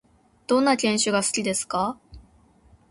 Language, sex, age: Japanese, female, 19-29